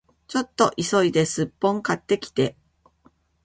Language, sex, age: Japanese, female, 50-59